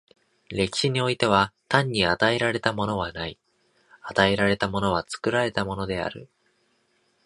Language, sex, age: Japanese, male, 19-29